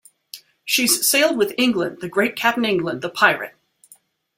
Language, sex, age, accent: English, female, 50-59, United States English